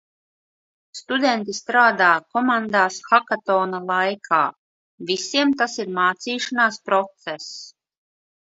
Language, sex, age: Latvian, female, 40-49